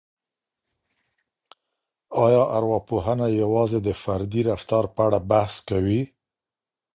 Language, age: Pashto, 50-59